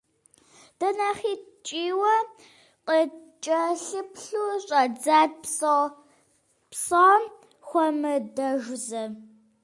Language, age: Kabardian, under 19